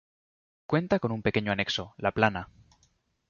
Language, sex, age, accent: Spanish, male, 30-39, España: Norte peninsular (Asturias, Castilla y León, Cantabria, País Vasco, Navarra, Aragón, La Rioja, Guadalajara, Cuenca)